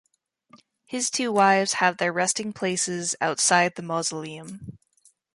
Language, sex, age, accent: English, female, 19-29, Canadian English